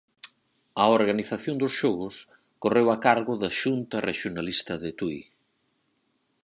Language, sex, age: Galician, male, 40-49